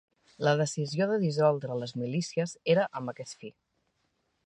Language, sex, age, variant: Catalan, female, 40-49, Central